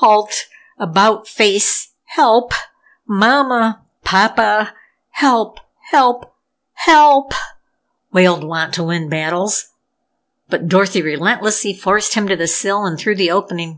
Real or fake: real